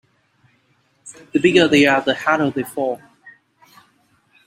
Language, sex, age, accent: English, male, 40-49, United States English